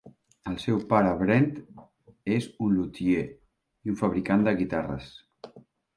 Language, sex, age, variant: Catalan, male, 40-49, Central